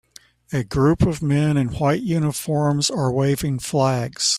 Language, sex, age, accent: English, male, 70-79, United States English